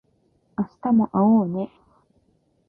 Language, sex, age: Japanese, female, under 19